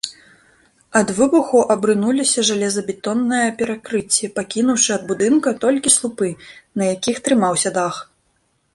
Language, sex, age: Belarusian, female, 19-29